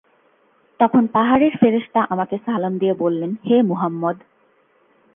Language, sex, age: Bengali, female, 19-29